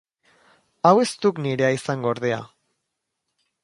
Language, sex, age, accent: Basque, male, 19-29, Erdialdekoa edo Nafarra (Gipuzkoa, Nafarroa)